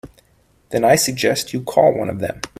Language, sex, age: English, male, 30-39